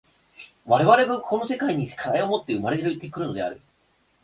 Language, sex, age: Japanese, male, 19-29